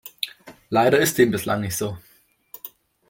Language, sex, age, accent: German, male, 19-29, Deutschland Deutsch